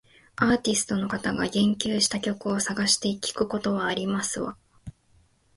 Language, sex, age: Japanese, female, 19-29